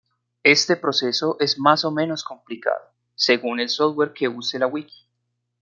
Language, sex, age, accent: Spanish, male, 19-29, México